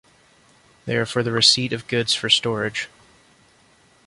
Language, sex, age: English, male, 19-29